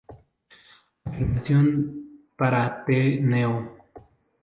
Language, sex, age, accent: Spanish, male, 19-29, México